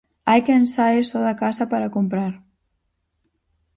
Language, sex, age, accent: Galician, female, 19-29, Central (gheada)